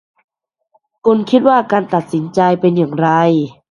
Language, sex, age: Thai, female, 30-39